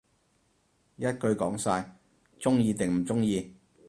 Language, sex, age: Cantonese, male, 30-39